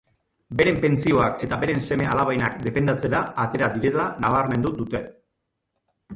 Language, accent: Basque, Mendebalekoa (Araba, Bizkaia, Gipuzkoako mendebaleko herri batzuk)